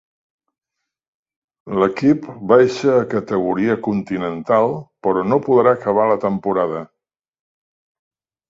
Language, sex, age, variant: Catalan, male, 60-69, Central